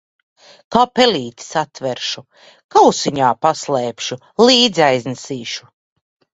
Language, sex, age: Latvian, female, 40-49